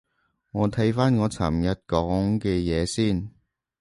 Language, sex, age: Cantonese, male, 30-39